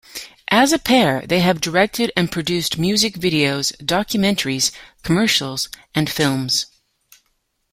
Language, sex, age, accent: English, female, 50-59, Canadian English